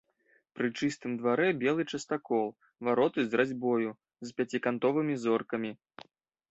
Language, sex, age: Belarusian, male, 19-29